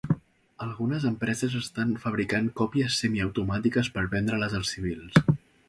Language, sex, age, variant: Catalan, male, 19-29, Central